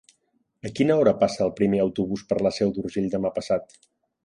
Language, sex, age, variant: Catalan, male, 40-49, Central